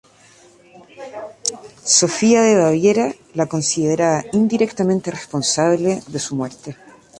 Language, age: Spanish, 40-49